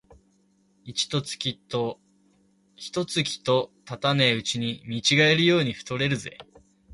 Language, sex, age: Japanese, male, 19-29